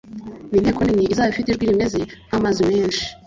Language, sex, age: Kinyarwanda, female, 19-29